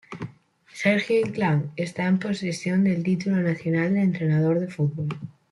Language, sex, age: Spanish, female, 19-29